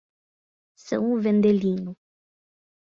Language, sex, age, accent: Portuguese, female, 19-29, Gaucho